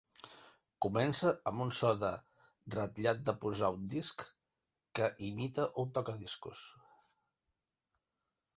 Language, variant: Catalan, Central